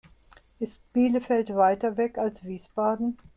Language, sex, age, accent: German, female, 70-79, Deutschland Deutsch